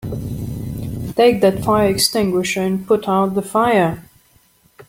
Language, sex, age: English, female, 30-39